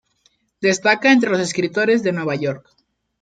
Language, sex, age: Spanish, male, 19-29